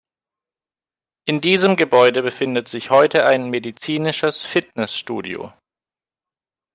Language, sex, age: German, male, 30-39